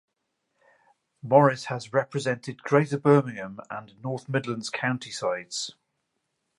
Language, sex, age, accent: English, male, 40-49, England English